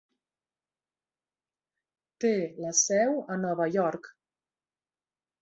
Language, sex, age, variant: Catalan, female, 40-49, Central